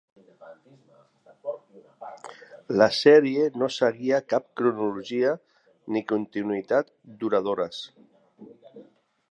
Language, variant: Catalan, Central